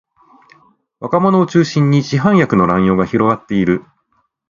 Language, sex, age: Japanese, male, 40-49